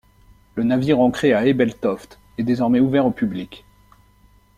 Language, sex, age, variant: French, male, 40-49, Français de métropole